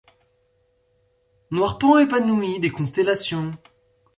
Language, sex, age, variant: French, female, 19-29, Français de métropole